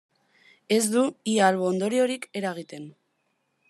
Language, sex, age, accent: Basque, female, 19-29, Mendebalekoa (Araba, Bizkaia, Gipuzkoako mendebaleko herri batzuk)